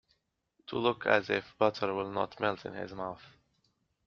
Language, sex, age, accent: English, male, 19-29, United States English